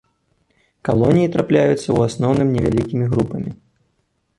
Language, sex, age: Belarusian, male, 19-29